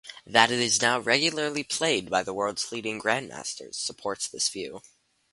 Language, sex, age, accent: English, male, under 19, Canadian English